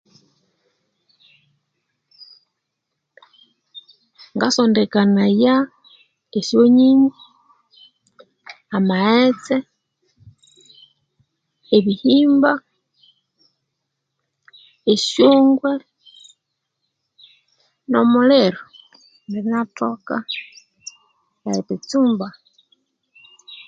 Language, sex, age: Konzo, female, 40-49